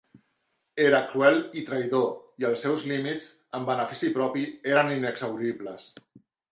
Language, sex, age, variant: Catalan, male, 50-59, Central